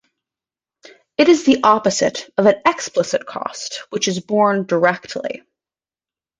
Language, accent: English, United States English